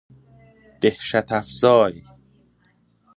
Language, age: Persian, 30-39